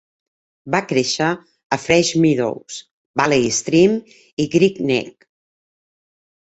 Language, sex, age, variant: Catalan, female, 50-59, Central